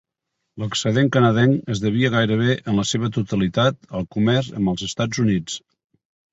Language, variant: Catalan, Nord-Occidental